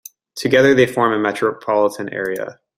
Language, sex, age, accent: English, male, 19-29, United States English